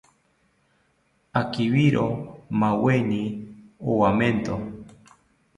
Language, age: South Ucayali Ashéninka, 40-49